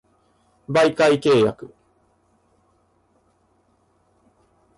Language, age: Japanese, 19-29